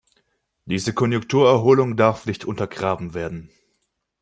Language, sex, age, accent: German, male, 19-29, Deutschland Deutsch